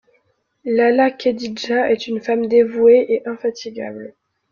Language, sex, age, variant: French, female, 19-29, Français de métropole